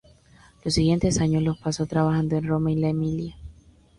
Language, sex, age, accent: Spanish, female, under 19, Caribe: Cuba, Venezuela, Puerto Rico, República Dominicana, Panamá, Colombia caribeña, México caribeño, Costa del golfo de México